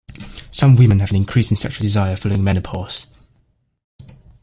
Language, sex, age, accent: English, male, 19-29, England English